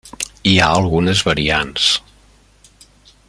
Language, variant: Catalan, Central